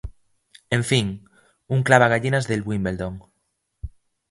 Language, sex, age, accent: Spanish, male, under 19, España: Norte peninsular (Asturias, Castilla y León, Cantabria, País Vasco, Navarra, Aragón, La Rioja, Guadalajara, Cuenca)